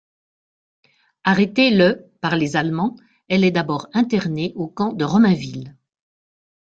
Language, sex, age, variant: French, female, 60-69, Français de métropole